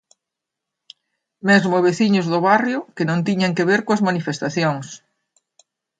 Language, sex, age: Galician, female, 60-69